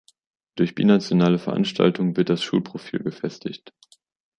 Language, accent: German, Deutschland Deutsch